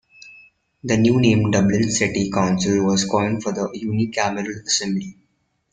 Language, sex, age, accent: English, male, 19-29, India and South Asia (India, Pakistan, Sri Lanka)